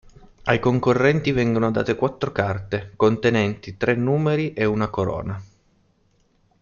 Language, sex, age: Italian, male, 19-29